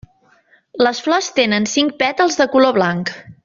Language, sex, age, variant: Catalan, female, 40-49, Nord-Occidental